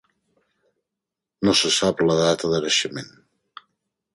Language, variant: Catalan, Central